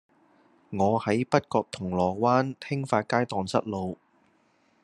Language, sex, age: Cantonese, male, 19-29